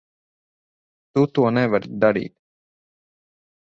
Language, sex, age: Latvian, male, 30-39